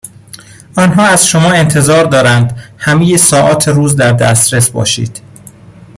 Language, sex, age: Persian, male, 30-39